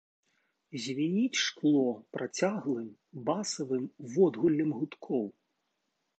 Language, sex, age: Belarusian, male, 40-49